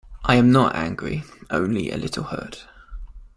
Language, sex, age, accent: English, male, 19-29, England English